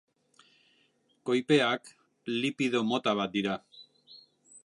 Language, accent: Basque, Mendebalekoa (Araba, Bizkaia, Gipuzkoako mendebaleko herri batzuk)